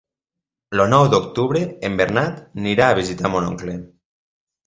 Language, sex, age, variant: Catalan, male, 19-29, Nord-Occidental